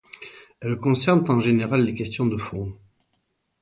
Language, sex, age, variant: French, male, 50-59, Français de métropole